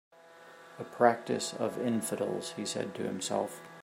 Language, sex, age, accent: English, male, 40-49, United States English